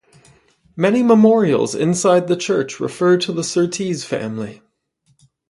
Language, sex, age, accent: English, male, 30-39, Canadian English